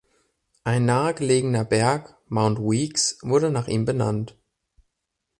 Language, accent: German, Deutschland Deutsch